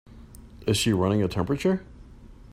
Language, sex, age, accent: English, male, 30-39, United States English